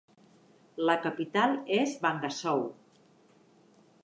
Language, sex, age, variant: Catalan, female, 50-59, Central